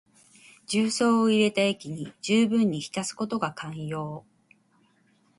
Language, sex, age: Japanese, female, 19-29